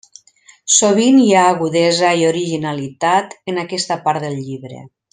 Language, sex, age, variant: Catalan, female, 50-59, Central